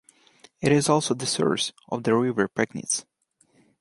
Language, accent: English, Russian; Slavic; Ukrainian